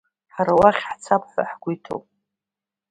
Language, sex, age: Abkhazian, female, 30-39